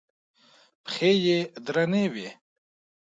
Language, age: Pashto, 19-29